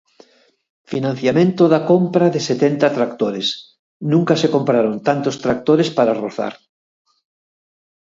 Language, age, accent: Galician, 60-69, Atlántico (seseo e gheada)